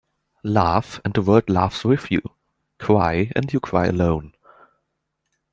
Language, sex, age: English, male, under 19